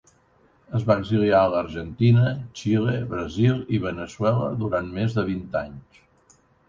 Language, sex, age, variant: Catalan, male, 60-69, Central